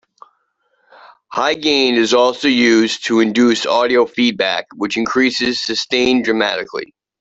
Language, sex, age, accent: English, male, 30-39, United States English